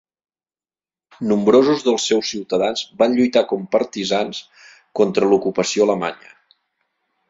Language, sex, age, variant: Catalan, male, 40-49, Central